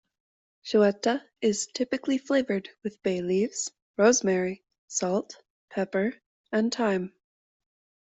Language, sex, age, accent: English, female, 30-39, Canadian English